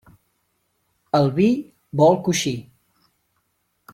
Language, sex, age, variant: Catalan, male, 30-39, Central